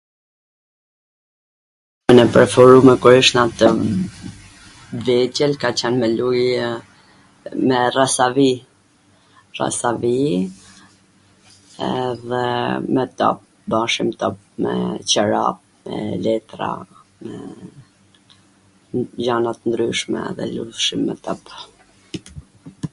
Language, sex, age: Gheg Albanian, female, 40-49